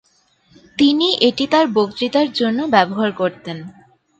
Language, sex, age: Bengali, female, 19-29